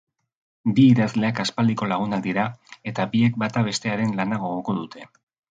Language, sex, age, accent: Basque, male, 40-49, Erdialdekoa edo Nafarra (Gipuzkoa, Nafarroa)